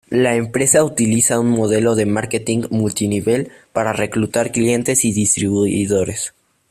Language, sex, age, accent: Spanish, male, under 19, México